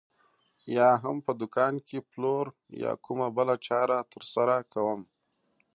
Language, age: Pashto, 30-39